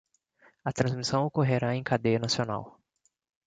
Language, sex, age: Portuguese, male, 19-29